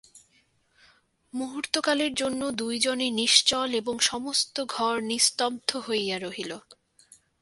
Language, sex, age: Bengali, female, 19-29